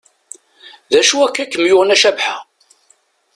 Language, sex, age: Kabyle, female, 60-69